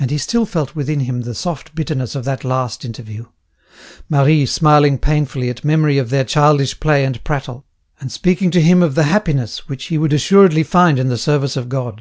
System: none